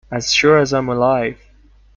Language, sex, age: English, male, 19-29